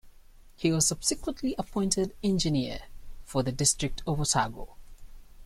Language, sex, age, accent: English, male, 19-29, England English